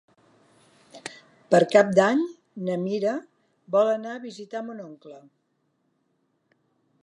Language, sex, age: Catalan, female, 60-69